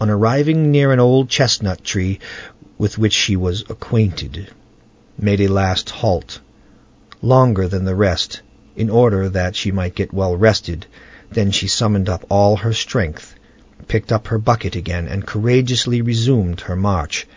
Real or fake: real